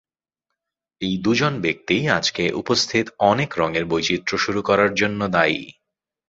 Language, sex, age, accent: Bengali, male, 30-39, চলিত